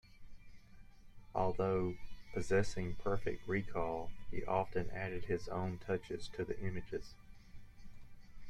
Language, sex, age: English, male, 50-59